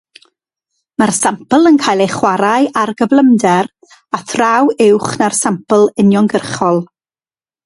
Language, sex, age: Welsh, female, 40-49